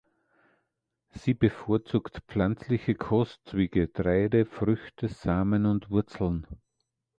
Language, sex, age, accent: German, male, 60-69, Österreichisches Deutsch